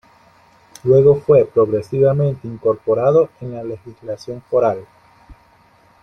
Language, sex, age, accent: Spanish, male, 19-29, Caribe: Cuba, Venezuela, Puerto Rico, República Dominicana, Panamá, Colombia caribeña, México caribeño, Costa del golfo de México